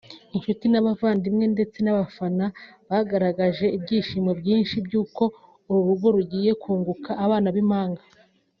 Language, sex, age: Kinyarwanda, female, 19-29